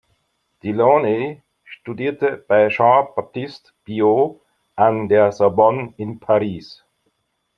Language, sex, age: German, male, 50-59